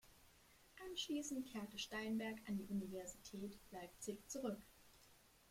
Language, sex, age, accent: German, female, under 19, Deutschland Deutsch